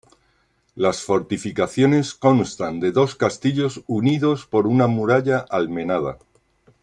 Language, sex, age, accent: Spanish, male, 60-69, España: Centro-Sur peninsular (Madrid, Toledo, Castilla-La Mancha)